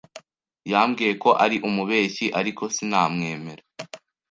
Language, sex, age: Kinyarwanda, male, under 19